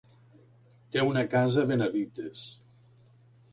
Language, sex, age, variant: Catalan, male, 50-59, Nord-Occidental